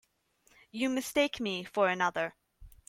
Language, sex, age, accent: English, female, 19-29, United States English